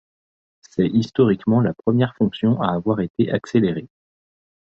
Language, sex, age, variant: French, male, 19-29, Français de métropole